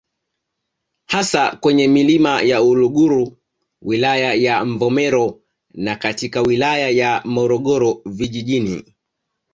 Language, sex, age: Swahili, male, 19-29